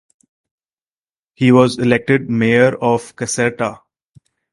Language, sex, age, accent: English, male, 40-49, India and South Asia (India, Pakistan, Sri Lanka)